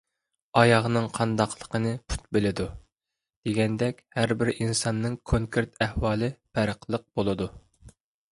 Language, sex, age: Uyghur, male, 30-39